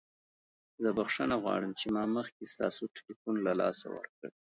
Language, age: Pashto, 40-49